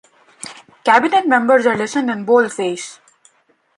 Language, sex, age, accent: English, male, under 19, India and South Asia (India, Pakistan, Sri Lanka)